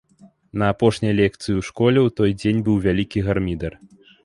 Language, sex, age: Belarusian, male, 19-29